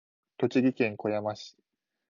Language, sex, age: Japanese, male, 19-29